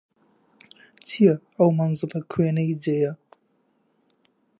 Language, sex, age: Central Kurdish, male, 19-29